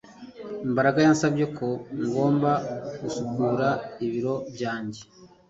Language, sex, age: Kinyarwanda, male, 30-39